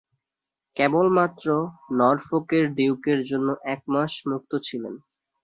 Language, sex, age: Bengali, male, 19-29